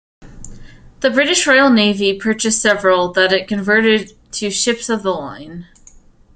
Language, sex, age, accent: English, female, 19-29, United States English